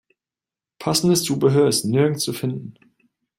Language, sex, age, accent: German, male, 19-29, Deutschland Deutsch